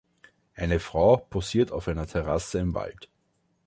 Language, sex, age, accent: German, male, 30-39, Österreichisches Deutsch